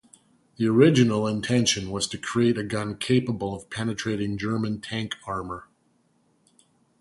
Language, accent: English, Canadian English